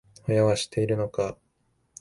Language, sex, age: Japanese, male, 19-29